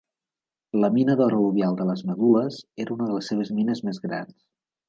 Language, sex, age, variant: Catalan, male, 50-59, Central